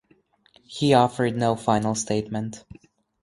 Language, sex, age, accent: English, male, 19-29, United States English